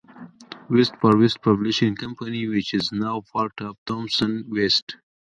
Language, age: English, 30-39